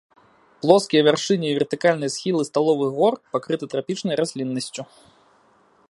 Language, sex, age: Belarusian, male, 19-29